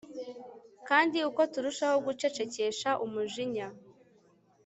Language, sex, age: Kinyarwanda, female, 19-29